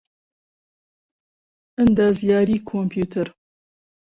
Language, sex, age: Central Kurdish, female, 50-59